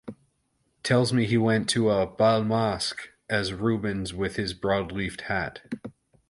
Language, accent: English, Canadian English